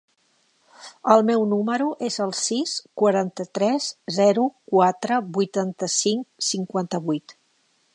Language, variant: Catalan, Septentrional